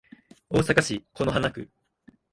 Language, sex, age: Japanese, male, 19-29